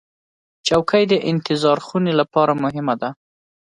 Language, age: Pashto, 30-39